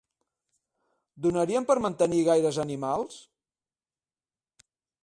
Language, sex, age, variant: Catalan, male, 60-69, Central